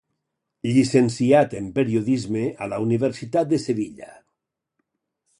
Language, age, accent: Catalan, 70-79, valencià